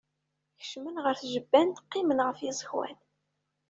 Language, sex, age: Kabyle, female, 30-39